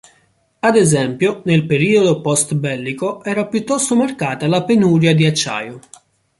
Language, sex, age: Italian, male, 19-29